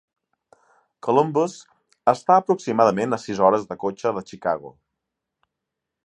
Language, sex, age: Catalan, male, 40-49